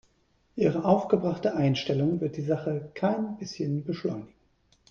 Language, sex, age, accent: German, male, 40-49, Deutschland Deutsch